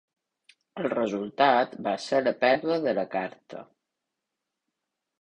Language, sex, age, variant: Catalan, female, 50-59, Balear